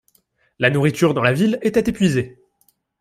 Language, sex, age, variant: French, male, 19-29, Français de métropole